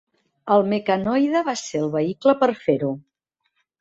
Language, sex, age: Catalan, female, 50-59